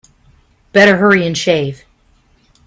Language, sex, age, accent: English, female, 50-59, United States English